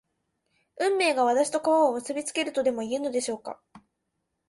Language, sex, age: Japanese, female, under 19